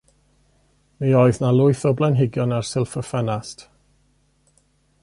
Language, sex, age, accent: Welsh, male, 30-39, Y Deyrnas Unedig Cymraeg